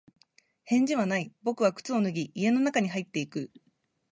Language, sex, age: Japanese, female, 19-29